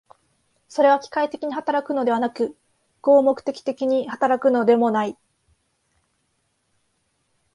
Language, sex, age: Japanese, female, 19-29